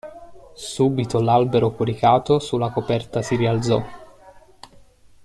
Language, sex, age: Italian, male, 19-29